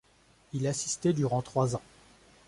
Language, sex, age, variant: French, male, 30-39, Français de métropole